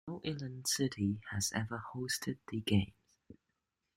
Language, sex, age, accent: English, male, under 19, Australian English